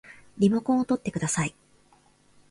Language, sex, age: Japanese, female, 19-29